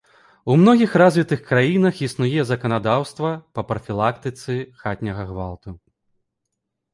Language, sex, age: Belarusian, male, 30-39